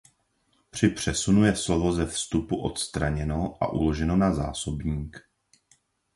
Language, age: Czech, 30-39